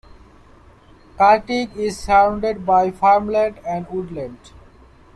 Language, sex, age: English, male, 19-29